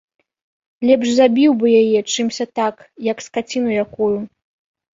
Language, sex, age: Belarusian, female, 19-29